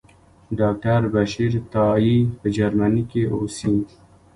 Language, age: Pashto, 19-29